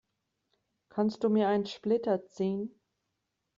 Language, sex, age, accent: German, female, 30-39, Deutschland Deutsch